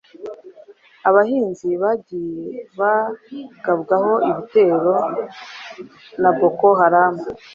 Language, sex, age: Kinyarwanda, female, 30-39